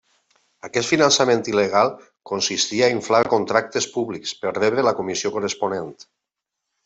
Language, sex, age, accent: Catalan, male, 50-59, valencià